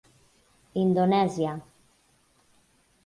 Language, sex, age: Catalan, female, 30-39